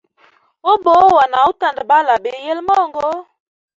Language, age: Hemba, 30-39